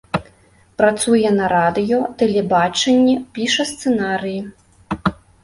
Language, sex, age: Belarusian, female, 19-29